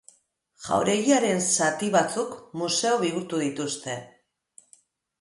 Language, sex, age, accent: Basque, female, 40-49, Mendebalekoa (Araba, Bizkaia, Gipuzkoako mendebaleko herri batzuk)